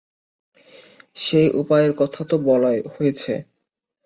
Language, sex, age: Bengali, male, 19-29